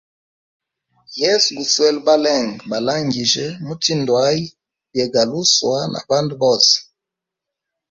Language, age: Hemba, 19-29